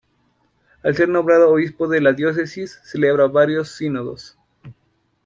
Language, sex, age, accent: Spanish, male, 19-29, Andino-Pacífico: Colombia, Perú, Ecuador, oeste de Bolivia y Venezuela andina